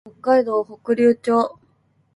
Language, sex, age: Japanese, female, 19-29